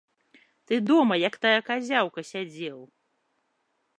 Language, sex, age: Belarusian, female, 30-39